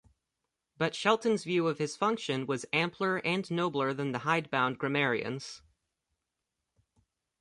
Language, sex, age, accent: English, male, under 19, United States English